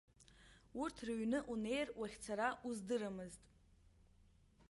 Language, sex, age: Abkhazian, female, 19-29